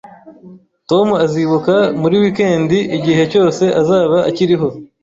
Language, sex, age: Kinyarwanda, male, 19-29